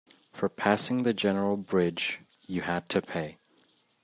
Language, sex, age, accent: English, male, 19-29, United States English